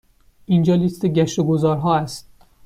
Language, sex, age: Persian, male, 19-29